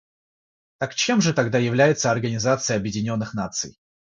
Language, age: Russian, 30-39